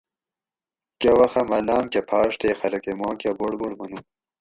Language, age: Gawri, 19-29